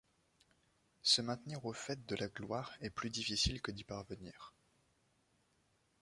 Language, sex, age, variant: French, male, 19-29, Français de métropole